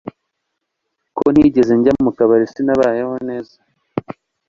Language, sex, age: Kinyarwanda, male, 19-29